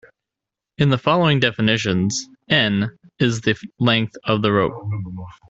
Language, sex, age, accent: English, male, 30-39, United States English